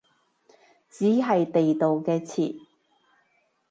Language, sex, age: Cantonese, female, 30-39